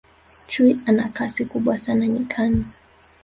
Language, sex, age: Swahili, female, 19-29